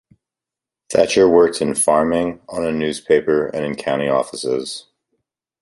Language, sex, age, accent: English, male, 30-39, United States English